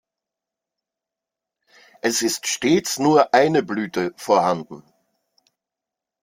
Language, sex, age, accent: German, male, 40-49, Österreichisches Deutsch